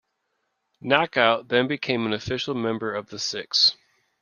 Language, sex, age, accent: English, male, 30-39, United States English